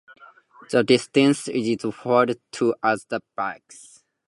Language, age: English, 19-29